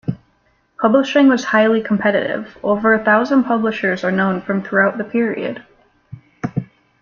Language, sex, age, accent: English, female, 19-29, United States English